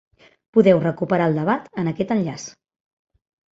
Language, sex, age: Catalan, female, 40-49